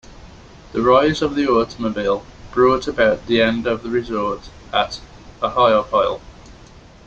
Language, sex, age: English, male, 19-29